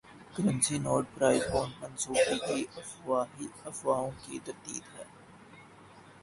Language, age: Urdu, 19-29